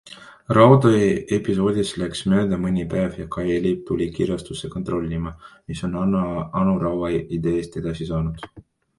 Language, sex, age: Estonian, male, 19-29